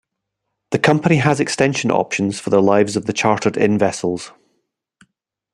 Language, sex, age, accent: English, male, 40-49, Scottish English